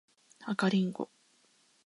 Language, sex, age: Japanese, female, 19-29